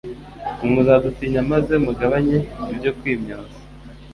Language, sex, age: Kinyarwanda, male, 30-39